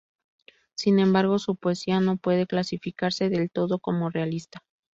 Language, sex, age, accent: Spanish, female, 30-39, México